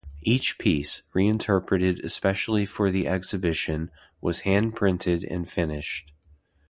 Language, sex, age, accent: English, male, 30-39, United States English